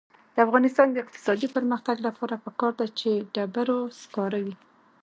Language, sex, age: Pashto, female, 19-29